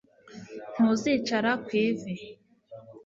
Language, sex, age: Kinyarwanda, female, 19-29